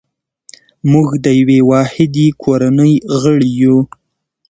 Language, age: Pashto, 19-29